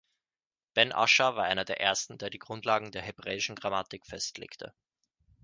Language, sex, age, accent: German, male, 19-29, Österreichisches Deutsch